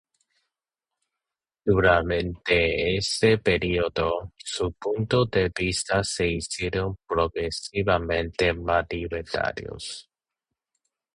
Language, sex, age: Spanish, male, 19-29